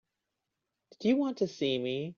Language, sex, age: English, male, 19-29